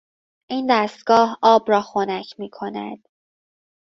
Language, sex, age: Persian, female, 19-29